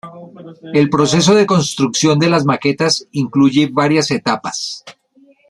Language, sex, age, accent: Spanish, male, 60-69, Caribe: Cuba, Venezuela, Puerto Rico, República Dominicana, Panamá, Colombia caribeña, México caribeño, Costa del golfo de México